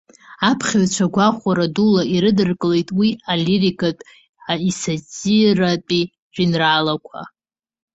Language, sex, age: Abkhazian, female, under 19